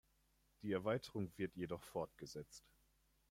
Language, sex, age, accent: German, male, 19-29, Deutschland Deutsch